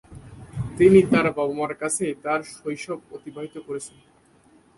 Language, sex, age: Bengali, male, 19-29